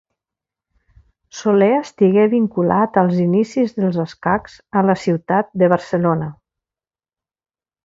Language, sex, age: Catalan, female, 50-59